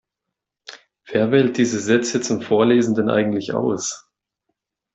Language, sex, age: German, male, 19-29